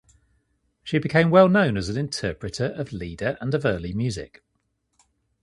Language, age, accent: English, 50-59, England English